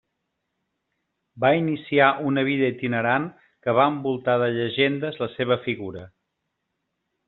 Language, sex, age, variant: Catalan, male, 40-49, Central